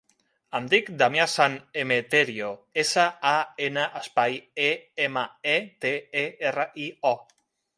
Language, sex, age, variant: Catalan, male, 19-29, Central